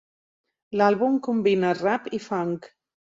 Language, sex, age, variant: Catalan, female, 50-59, Central